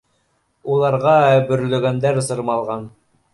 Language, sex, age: Bashkir, male, 19-29